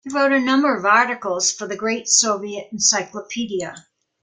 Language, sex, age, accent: English, female, 70-79, United States English